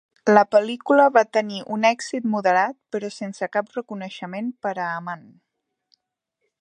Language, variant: Catalan, Central